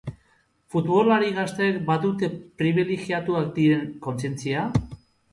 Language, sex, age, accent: Basque, male, 40-49, Mendebalekoa (Araba, Bizkaia, Gipuzkoako mendebaleko herri batzuk)